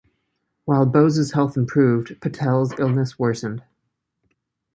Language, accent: English, United States English